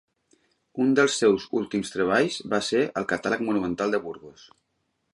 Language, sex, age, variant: Catalan, male, 40-49, Central